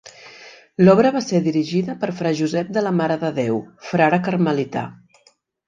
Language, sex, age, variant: Catalan, female, 40-49, Central